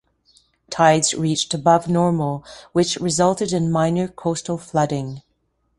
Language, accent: English, Canadian English